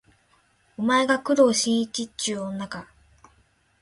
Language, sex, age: Japanese, female, 19-29